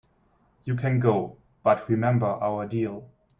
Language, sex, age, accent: English, male, 19-29, United States English